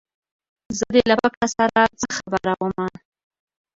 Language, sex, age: Pashto, female, 19-29